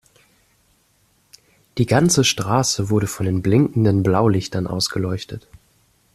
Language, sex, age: German, male, 19-29